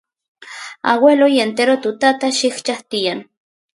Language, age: Santiago del Estero Quichua, 30-39